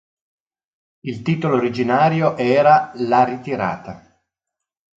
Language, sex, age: Italian, male, 60-69